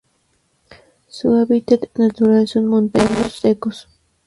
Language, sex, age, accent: Spanish, female, under 19, México